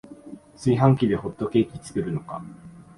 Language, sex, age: Japanese, male, 19-29